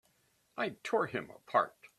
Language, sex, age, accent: English, male, 70-79, United States English